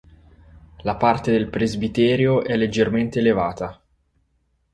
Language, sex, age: Italian, male, 30-39